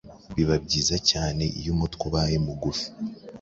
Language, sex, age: Kinyarwanda, male, 19-29